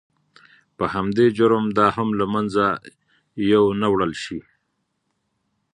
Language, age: Pashto, 40-49